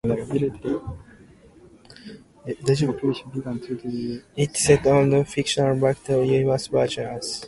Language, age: English, 19-29